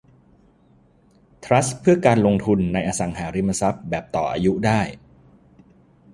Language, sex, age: Thai, male, 40-49